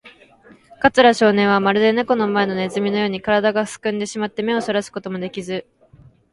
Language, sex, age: Japanese, female, 19-29